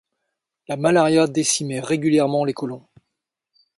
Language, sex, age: French, male, 50-59